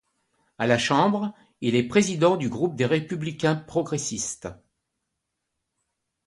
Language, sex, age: French, male, 60-69